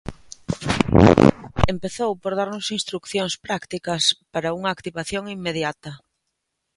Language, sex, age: Galician, female, 30-39